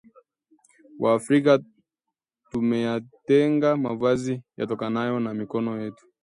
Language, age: Swahili, 19-29